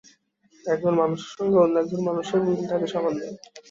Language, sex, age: Bengali, male, under 19